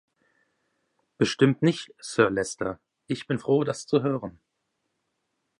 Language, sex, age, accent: German, male, 19-29, Deutschland Deutsch